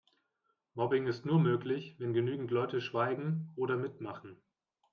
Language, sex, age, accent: German, male, 19-29, Deutschland Deutsch